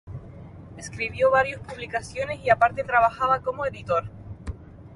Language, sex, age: Spanish, female, 19-29